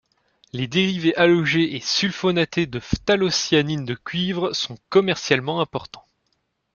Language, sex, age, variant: French, male, 19-29, Français de métropole